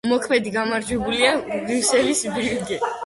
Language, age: Georgian, under 19